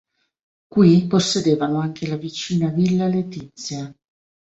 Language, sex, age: Italian, female, 50-59